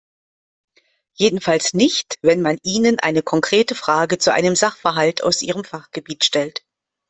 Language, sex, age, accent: German, female, 50-59, Deutschland Deutsch